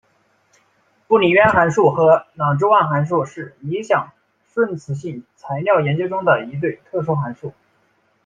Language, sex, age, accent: Chinese, male, 19-29, 出生地：湖南省